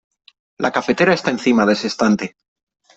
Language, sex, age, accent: Spanish, male, 19-29, España: Centro-Sur peninsular (Madrid, Toledo, Castilla-La Mancha)